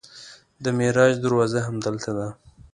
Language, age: Pashto, 19-29